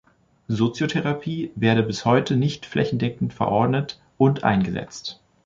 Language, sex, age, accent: German, male, 19-29, Deutschland Deutsch